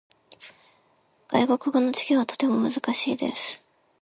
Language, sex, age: Japanese, female, 19-29